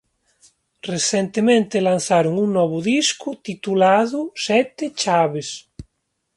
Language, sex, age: Galician, male, 40-49